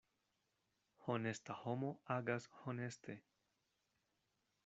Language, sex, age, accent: Esperanto, male, 19-29, Internacia